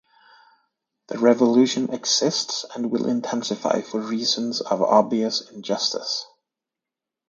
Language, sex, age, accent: English, male, 30-39, United States English